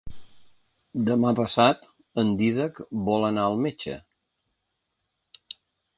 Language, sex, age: Catalan, male, 60-69